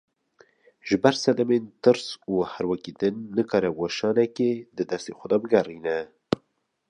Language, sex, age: Kurdish, male, 30-39